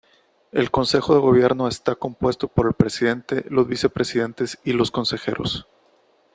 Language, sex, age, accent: Spanish, male, 30-39, México